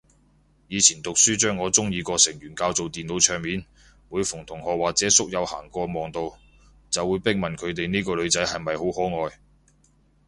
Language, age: Cantonese, 40-49